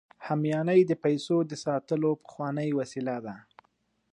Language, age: Pashto, 19-29